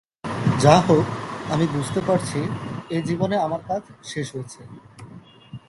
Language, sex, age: Bengali, male, 19-29